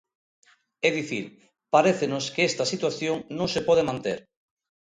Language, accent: Galician, Oriental (común en zona oriental)